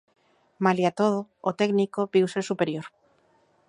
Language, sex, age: Galician, female, 30-39